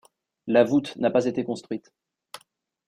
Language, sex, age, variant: French, male, 19-29, Français de métropole